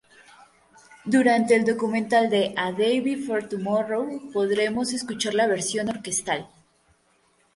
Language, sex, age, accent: Spanish, female, 19-29, México